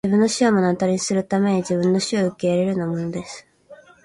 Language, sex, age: Japanese, female, 19-29